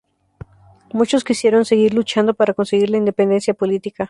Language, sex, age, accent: Spanish, female, 19-29, México